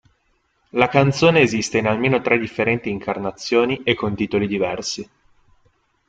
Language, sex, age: Italian, male, 19-29